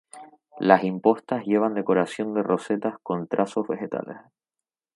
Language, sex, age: Spanish, male, 19-29